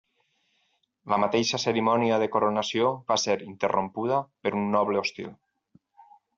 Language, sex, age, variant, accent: Catalan, male, 40-49, Valencià septentrional, valencià